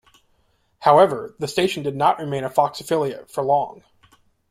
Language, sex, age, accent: English, male, 30-39, United States English